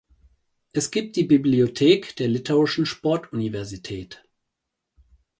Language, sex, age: German, male, 30-39